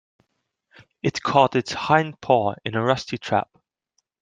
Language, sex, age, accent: English, male, 19-29, England English